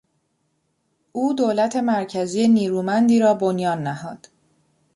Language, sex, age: Persian, female, 19-29